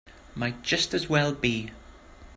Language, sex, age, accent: English, male, 50-59, Welsh English